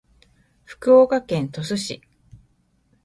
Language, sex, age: Japanese, female, 50-59